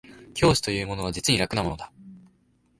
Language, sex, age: Japanese, male, 19-29